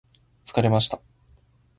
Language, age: Japanese, 19-29